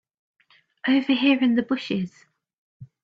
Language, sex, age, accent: English, female, 19-29, England English